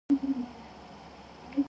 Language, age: English, 19-29